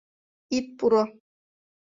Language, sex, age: Mari, female, 30-39